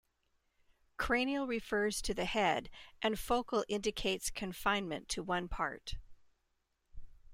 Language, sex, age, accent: English, female, 50-59, United States English